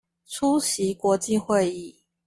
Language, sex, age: Chinese, female, 19-29